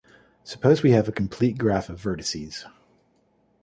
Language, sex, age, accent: English, male, 40-49, United States English